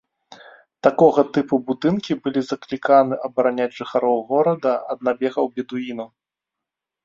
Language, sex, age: Belarusian, male, 30-39